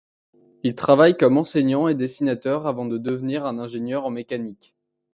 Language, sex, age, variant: French, male, under 19, Français de métropole